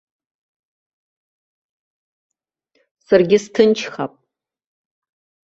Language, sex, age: Abkhazian, female, 60-69